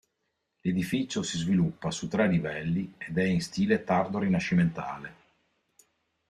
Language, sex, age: Italian, male, 40-49